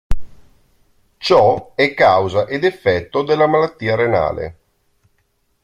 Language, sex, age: Italian, male, 30-39